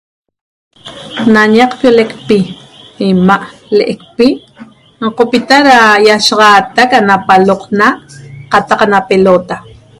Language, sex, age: Toba, female, 40-49